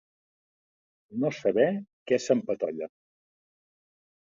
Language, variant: Catalan, Central